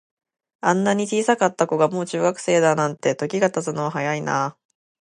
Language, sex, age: Japanese, female, under 19